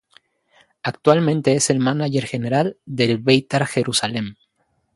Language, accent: Spanish, México